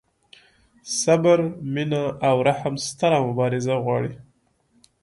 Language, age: Pashto, 19-29